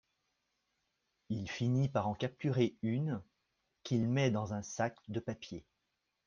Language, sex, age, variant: French, male, 40-49, Français de métropole